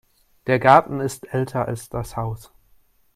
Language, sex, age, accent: German, male, under 19, Deutschland Deutsch